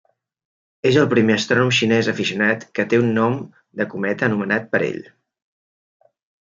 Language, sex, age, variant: Catalan, male, 30-39, Central